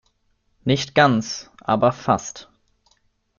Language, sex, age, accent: German, male, 19-29, Deutschland Deutsch